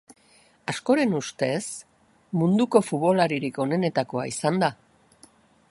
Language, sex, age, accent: Basque, female, 60-69, Erdialdekoa edo Nafarra (Gipuzkoa, Nafarroa)